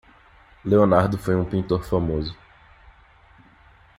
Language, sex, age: Portuguese, male, 19-29